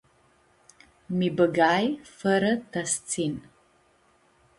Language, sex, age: Aromanian, female, 30-39